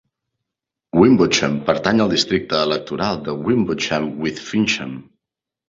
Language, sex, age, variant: Catalan, male, 30-39, Central